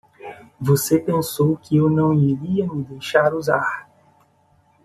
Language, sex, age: Portuguese, male, 30-39